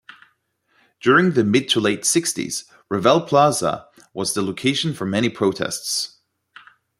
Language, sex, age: English, male, 30-39